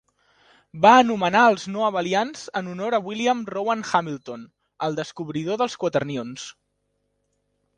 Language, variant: Catalan, Central